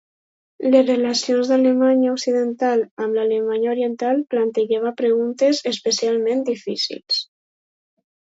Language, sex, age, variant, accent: Catalan, female, under 19, Alacantí, valencià